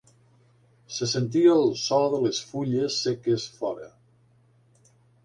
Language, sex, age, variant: Catalan, male, 50-59, Nord-Occidental